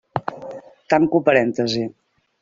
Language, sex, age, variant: Catalan, female, 40-49, Septentrional